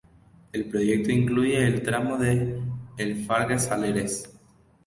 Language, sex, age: Spanish, male, 19-29